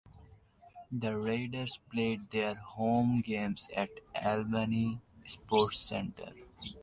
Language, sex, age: English, male, 19-29